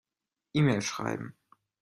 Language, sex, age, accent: German, male, 30-39, Deutschland Deutsch